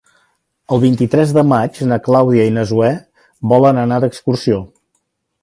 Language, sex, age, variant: Catalan, male, 60-69, Central